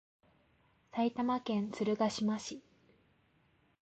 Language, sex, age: Japanese, female, 19-29